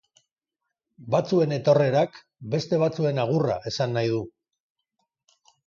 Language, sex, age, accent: Basque, male, 50-59, Mendebalekoa (Araba, Bizkaia, Gipuzkoako mendebaleko herri batzuk)